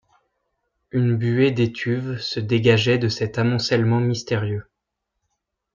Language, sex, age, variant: French, male, 19-29, Français de métropole